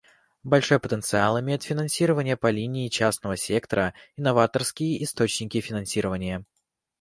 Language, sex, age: Russian, male, 19-29